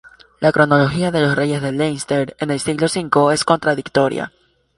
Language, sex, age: Spanish, male, under 19